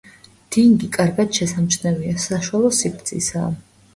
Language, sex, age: Georgian, female, 19-29